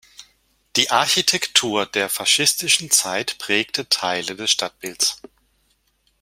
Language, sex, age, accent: German, male, 50-59, Deutschland Deutsch